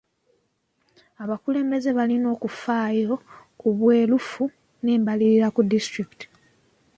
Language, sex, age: Ganda, female, 19-29